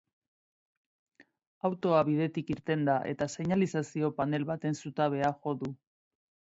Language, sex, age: Basque, female, 40-49